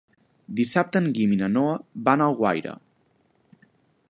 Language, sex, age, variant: Catalan, male, 19-29, Central